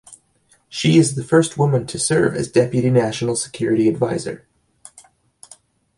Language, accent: English, Canadian English